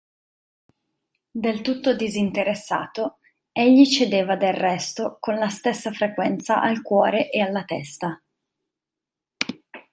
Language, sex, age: Italian, female, 30-39